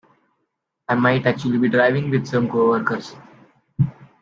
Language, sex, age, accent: English, male, 19-29, India and South Asia (India, Pakistan, Sri Lanka)